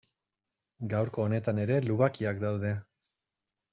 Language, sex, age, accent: Basque, male, 30-39, Erdialdekoa edo Nafarra (Gipuzkoa, Nafarroa)